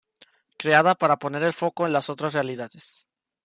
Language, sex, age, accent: Spanish, male, under 19, México